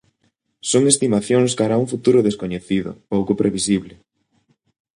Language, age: Galician, 30-39